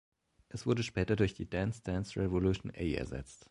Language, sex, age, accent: German, male, 30-39, Deutschland Deutsch